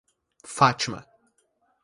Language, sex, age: Portuguese, male, 19-29